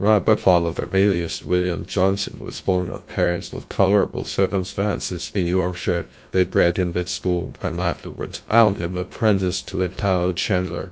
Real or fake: fake